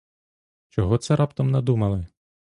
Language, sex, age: Ukrainian, male, 19-29